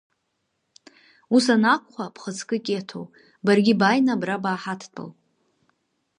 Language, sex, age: Abkhazian, female, 19-29